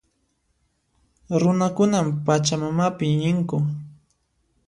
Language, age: Puno Quechua, 19-29